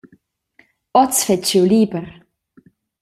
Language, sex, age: Romansh, female, 19-29